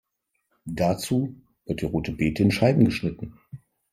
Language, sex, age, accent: German, male, 40-49, Deutschland Deutsch